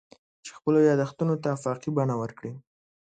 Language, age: Pashto, under 19